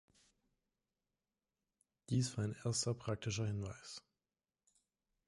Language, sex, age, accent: German, male, 19-29, Deutschland Deutsch